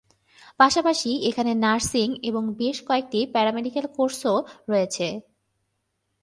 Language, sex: Bengali, female